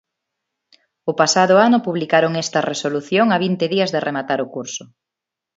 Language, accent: Galician, Neofalante